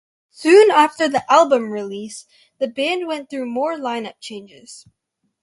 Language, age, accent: English, under 19, United States English